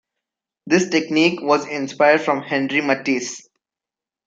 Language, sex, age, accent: English, male, 19-29, India and South Asia (India, Pakistan, Sri Lanka)